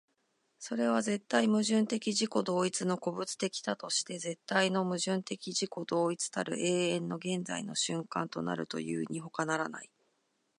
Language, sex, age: Japanese, female, 40-49